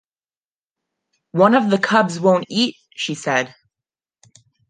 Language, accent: English, United States English